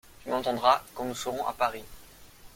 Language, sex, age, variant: French, male, 30-39, Français de métropole